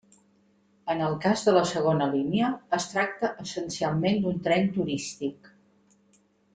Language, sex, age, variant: Catalan, female, 50-59, Central